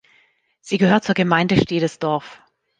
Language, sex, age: German, female, 40-49